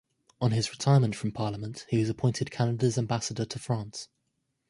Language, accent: English, England English